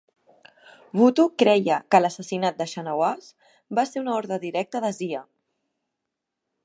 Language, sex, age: Catalan, female, 19-29